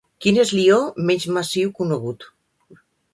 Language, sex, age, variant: Catalan, male, 50-59, Central